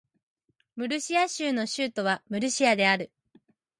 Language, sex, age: Japanese, female, 19-29